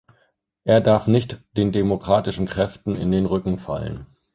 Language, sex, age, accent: German, male, 40-49, Deutschland Deutsch